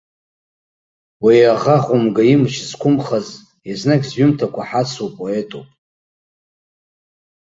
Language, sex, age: Abkhazian, male, 50-59